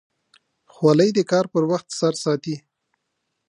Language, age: Pashto, 19-29